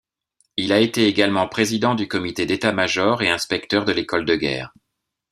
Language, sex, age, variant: French, male, 50-59, Français de métropole